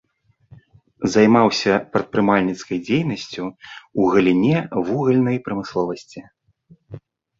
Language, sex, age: Belarusian, male, 40-49